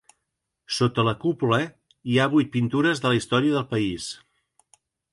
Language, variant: Catalan, Central